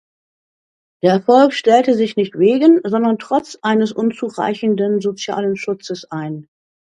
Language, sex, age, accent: German, female, 60-69, Deutschland Deutsch